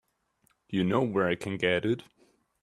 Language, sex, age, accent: English, male, under 19, United States English